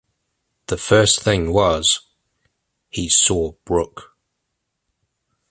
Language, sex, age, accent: English, male, 40-49, New Zealand English